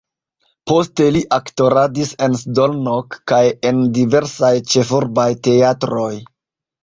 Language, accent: Esperanto, Internacia